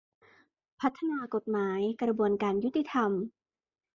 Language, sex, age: Thai, female, 19-29